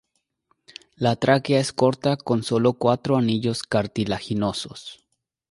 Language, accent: Spanish, México